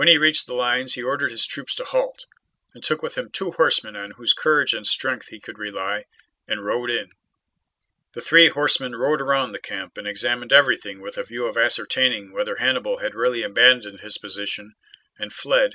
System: none